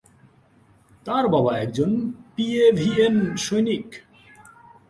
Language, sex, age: Bengali, male, 19-29